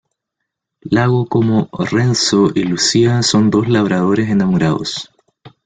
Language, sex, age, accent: Spanish, male, 19-29, Chileno: Chile, Cuyo